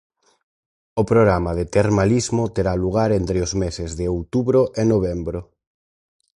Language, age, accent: Galician, 30-39, Oriental (común en zona oriental)